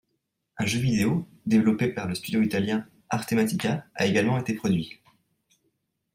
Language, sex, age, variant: French, male, 19-29, Français de métropole